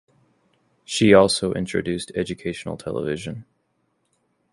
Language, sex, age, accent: English, male, 19-29, United States English